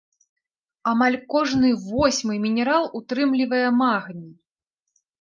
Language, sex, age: Belarusian, female, 30-39